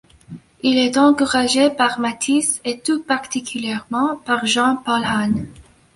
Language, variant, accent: French, Français d'Amérique du Nord, Français du Canada